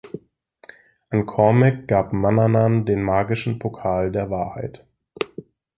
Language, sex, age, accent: German, male, 30-39, Deutschland Deutsch